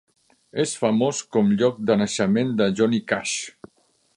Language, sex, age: Catalan, male, 50-59